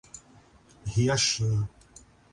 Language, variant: Portuguese, Portuguese (Brasil)